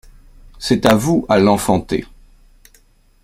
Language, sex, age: French, male, 60-69